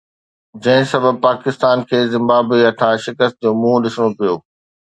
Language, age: Sindhi, 40-49